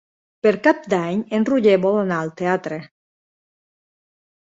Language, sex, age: Catalan, female, 40-49